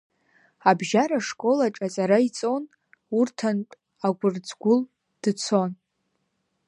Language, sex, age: Abkhazian, female, under 19